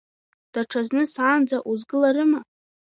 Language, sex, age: Abkhazian, female, 19-29